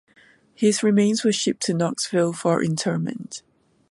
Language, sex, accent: English, female, Singaporean English